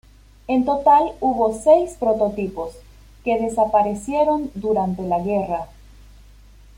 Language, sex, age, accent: Spanish, female, 30-39, Andino-Pacífico: Colombia, Perú, Ecuador, oeste de Bolivia y Venezuela andina